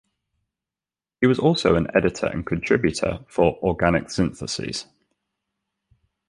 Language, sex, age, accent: English, male, 30-39, England English